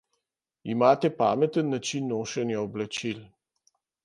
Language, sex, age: Slovenian, male, 60-69